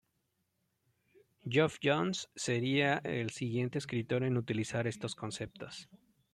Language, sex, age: Spanish, male, 30-39